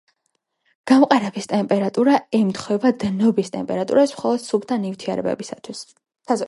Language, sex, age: Georgian, female, 19-29